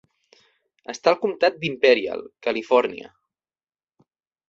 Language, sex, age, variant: Catalan, male, 19-29, Central